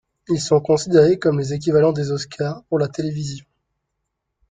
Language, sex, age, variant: French, male, 19-29, Français de métropole